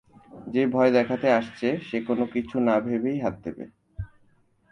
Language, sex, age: Bengali, male, 19-29